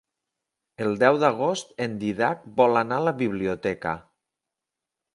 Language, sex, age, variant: Catalan, male, 50-59, Septentrional